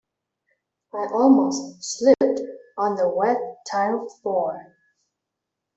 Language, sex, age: English, female, under 19